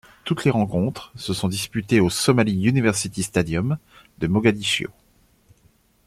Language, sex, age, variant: French, male, 40-49, Français de métropole